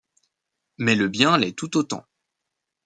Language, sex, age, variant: French, male, 19-29, Français de métropole